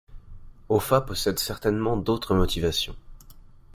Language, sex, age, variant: French, male, under 19, Français de métropole